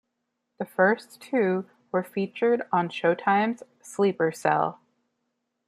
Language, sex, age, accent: English, female, 19-29, United States English